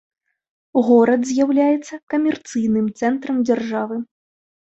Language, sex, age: Belarusian, female, 30-39